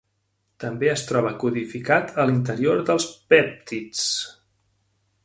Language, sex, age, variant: Catalan, male, 40-49, Central